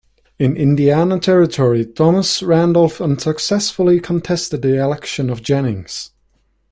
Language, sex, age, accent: English, male, 19-29, United States English